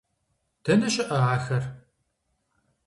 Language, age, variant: Kabardian, 40-49, Адыгэбзэ (Къэбэрдей, Кирил, псоми зэдай)